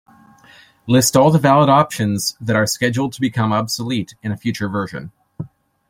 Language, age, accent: English, 30-39, United States English